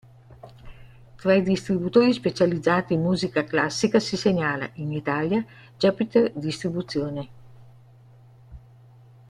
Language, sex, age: Italian, female, 70-79